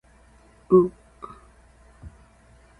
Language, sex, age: Japanese, female, 30-39